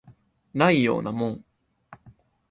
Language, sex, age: Japanese, male, 19-29